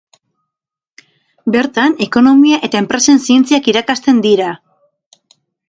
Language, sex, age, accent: Basque, female, 50-59, Mendebalekoa (Araba, Bizkaia, Gipuzkoako mendebaleko herri batzuk)